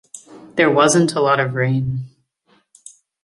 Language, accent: English, United States English